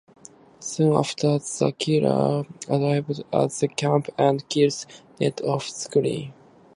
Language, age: English, under 19